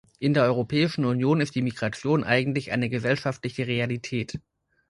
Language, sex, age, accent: German, male, 30-39, Deutschland Deutsch